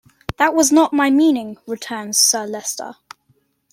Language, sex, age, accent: English, male, under 19, England English